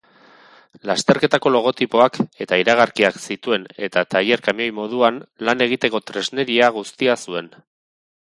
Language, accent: Basque, Erdialdekoa edo Nafarra (Gipuzkoa, Nafarroa)